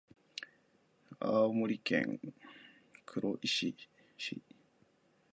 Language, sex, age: Japanese, male, 19-29